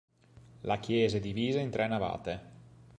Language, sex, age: Italian, male, 19-29